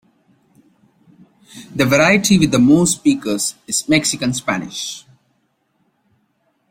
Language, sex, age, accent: English, male, 19-29, India and South Asia (India, Pakistan, Sri Lanka)